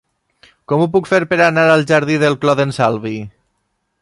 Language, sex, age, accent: Catalan, male, 30-39, valencià